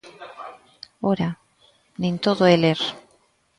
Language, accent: Galician, Central (gheada)